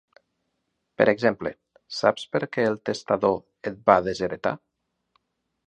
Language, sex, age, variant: Catalan, male, 40-49, Nord-Occidental